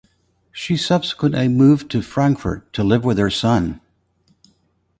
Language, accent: English, United States English